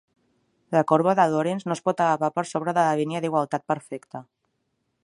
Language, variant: Catalan, Nord-Occidental